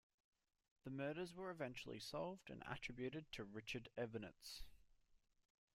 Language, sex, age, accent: English, male, 19-29, Australian English